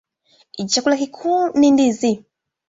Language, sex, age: Swahili, female, 19-29